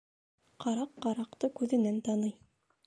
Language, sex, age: Bashkir, female, 19-29